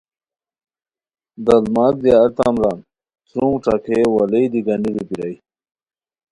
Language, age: Khowar, 40-49